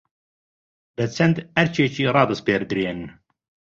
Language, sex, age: Central Kurdish, male, 50-59